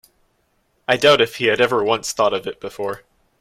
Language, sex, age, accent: English, male, 19-29, United States English